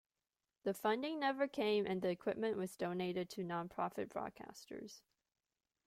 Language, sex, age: English, female, 19-29